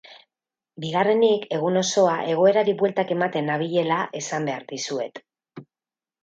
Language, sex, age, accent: Basque, female, 50-59, Mendebalekoa (Araba, Bizkaia, Gipuzkoako mendebaleko herri batzuk)